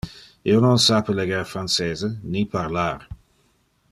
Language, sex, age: Interlingua, male, 40-49